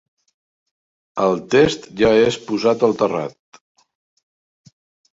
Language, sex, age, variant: Catalan, male, 60-69, Central